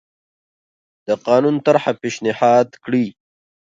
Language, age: Pashto, 30-39